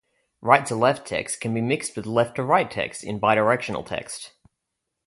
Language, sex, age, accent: English, male, 19-29, Australian English